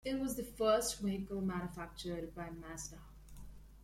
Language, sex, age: English, female, 19-29